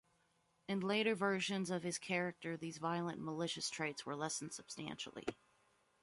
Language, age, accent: English, 19-29, United States English